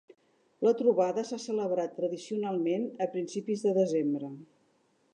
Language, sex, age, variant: Catalan, female, 60-69, Central